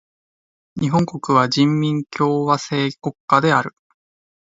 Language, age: Japanese, 19-29